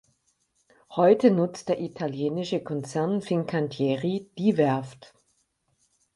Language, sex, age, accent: German, female, 50-59, Deutschland Deutsch